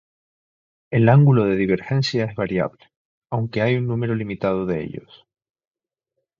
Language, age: Spanish, 19-29